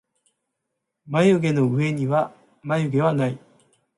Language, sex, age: Japanese, male, 40-49